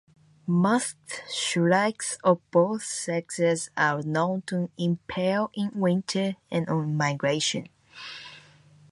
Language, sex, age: English, female, 19-29